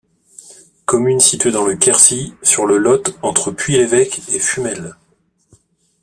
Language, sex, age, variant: French, male, 30-39, Français de métropole